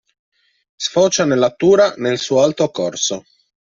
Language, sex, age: Italian, male, 30-39